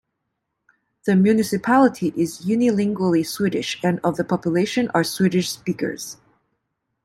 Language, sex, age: English, female, 30-39